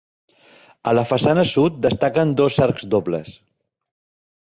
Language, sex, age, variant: Catalan, male, 40-49, Central